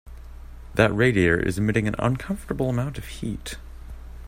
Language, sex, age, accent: English, male, 19-29, Canadian English